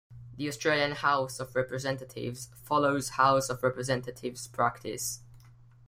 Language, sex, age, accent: English, male, under 19, England English